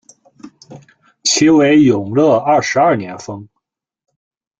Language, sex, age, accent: Chinese, male, 19-29, 出生地：河南省